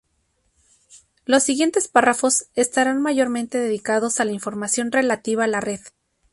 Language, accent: Spanish, México